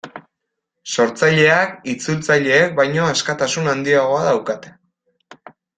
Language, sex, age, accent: Basque, male, under 19, Erdialdekoa edo Nafarra (Gipuzkoa, Nafarroa)